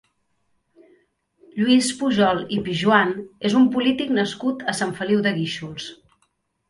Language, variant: Catalan, Central